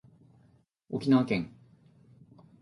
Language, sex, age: Japanese, male, 50-59